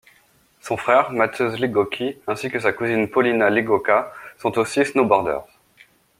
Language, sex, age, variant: French, male, 19-29, Français de métropole